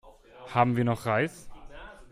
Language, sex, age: German, male, 19-29